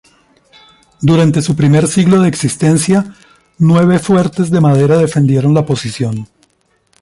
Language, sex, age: Spanish, male, 50-59